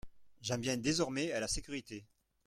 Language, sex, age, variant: French, male, 50-59, Français de métropole